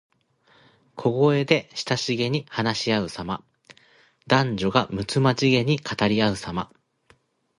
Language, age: Japanese, 40-49